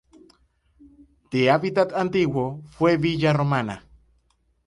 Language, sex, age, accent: Spanish, male, 19-29, Caribe: Cuba, Venezuela, Puerto Rico, República Dominicana, Panamá, Colombia caribeña, México caribeño, Costa del golfo de México